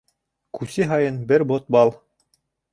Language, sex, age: Bashkir, male, 30-39